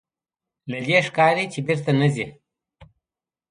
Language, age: Pashto, 30-39